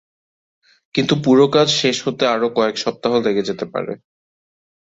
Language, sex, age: Bengali, male, 19-29